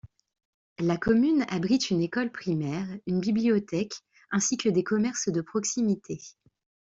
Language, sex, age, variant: French, female, 30-39, Français de métropole